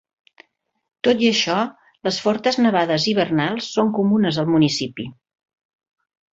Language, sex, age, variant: Catalan, female, 60-69, Central